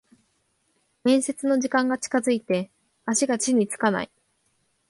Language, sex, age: Japanese, female, under 19